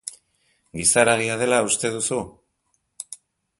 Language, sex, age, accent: Basque, male, 40-49, Mendebalekoa (Araba, Bizkaia, Gipuzkoako mendebaleko herri batzuk)